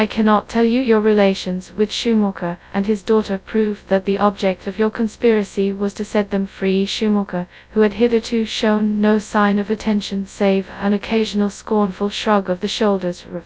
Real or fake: fake